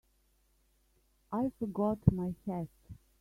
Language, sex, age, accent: English, female, 50-59, Australian English